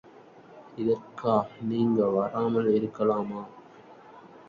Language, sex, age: Tamil, male, 19-29